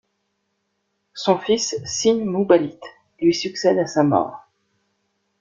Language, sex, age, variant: French, female, 19-29, Français de métropole